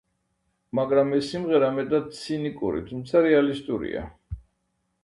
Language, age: Georgian, 60-69